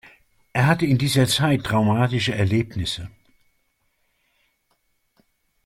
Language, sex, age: German, male, 60-69